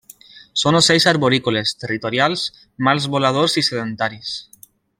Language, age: Catalan, 19-29